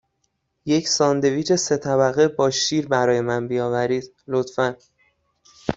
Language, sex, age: Persian, male, 19-29